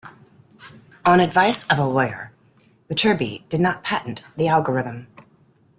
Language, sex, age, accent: English, female, 50-59, United States English